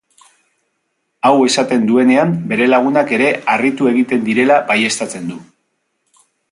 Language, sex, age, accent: Basque, male, 50-59, Mendebalekoa (Araba, Bizkaia, Gipuzkoako mendebaleko herri batzuk)